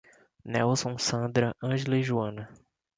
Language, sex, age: Portuguese, male, 19-29